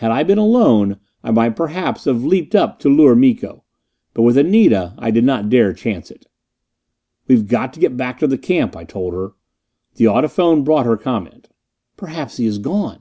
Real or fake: real